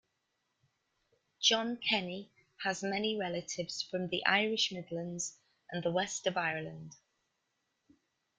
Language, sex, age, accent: English, female, 40-49, England English